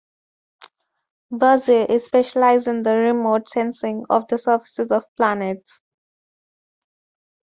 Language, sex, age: English, female, 19-29